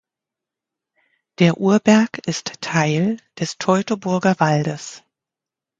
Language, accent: German, Deutschland Deutsch